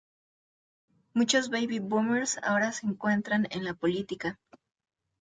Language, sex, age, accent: Spanish, female, 30-39, México